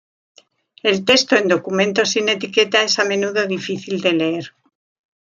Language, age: Spanish, 60-69